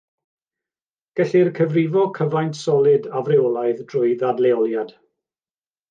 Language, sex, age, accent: Welsh, male, 40-49, Y Deyrnas Unedig Cymraeg